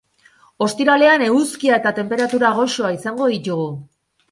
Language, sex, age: Basque, female, 50-59